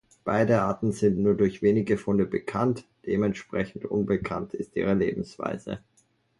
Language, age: German, 30-39